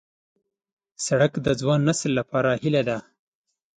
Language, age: Pashto, 30-39